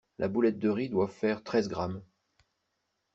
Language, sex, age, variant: French, male, 50-59, Français de métropole